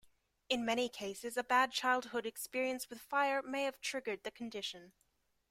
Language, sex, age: English, female, 19-29